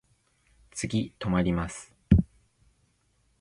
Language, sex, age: Japanese, male, 19-29